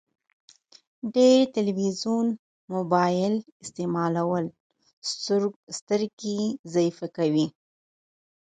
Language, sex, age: Pashto, female, 30-39